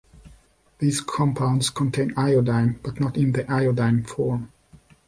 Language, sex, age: English, male, 30-39